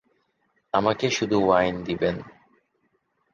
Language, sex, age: Bengali, male, 19-29